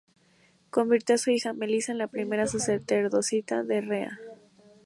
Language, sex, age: Spanish, female, 19-29